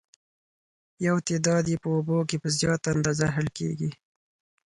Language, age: Pashto, 19-29